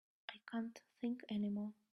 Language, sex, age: English, female, 19-29